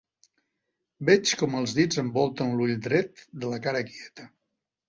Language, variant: Catalan, Central